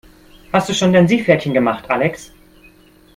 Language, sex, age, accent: German, male, 19-29, Deutschland Deutsch